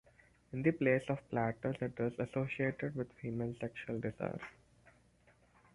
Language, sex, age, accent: English, male, under 19, India and South Asia (India, Pakistan, Sri Lanka)